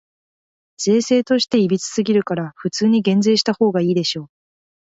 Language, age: Japanese, 19-29